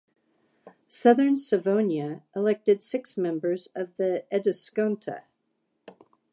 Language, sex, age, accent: English, female, 50-59, United States English